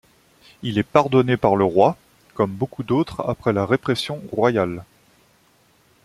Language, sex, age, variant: French, male, 19-29, Français de métropole